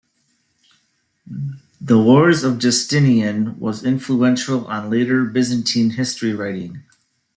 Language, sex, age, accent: English, male, 50-59, United States English